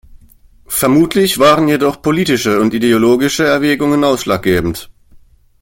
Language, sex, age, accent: German, male, 19-29, Deutschland Deutsch